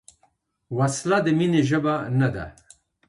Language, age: Pashto, 50-59